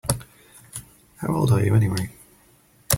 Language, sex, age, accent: English, male, 40-49, England English